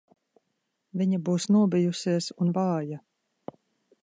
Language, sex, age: Latvian, female, 30-39